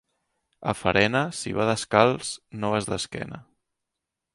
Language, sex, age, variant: Catalan, male, 19-29, Central